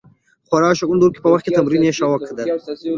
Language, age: Pashto, 19-29